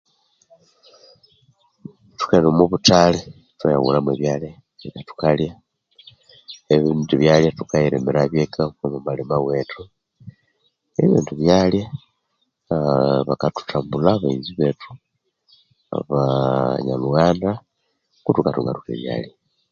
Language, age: Konzo, 50-59